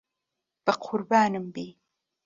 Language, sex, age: Central Kurdish, female, 30-39